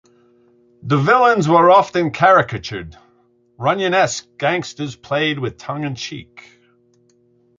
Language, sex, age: English, male, 60-69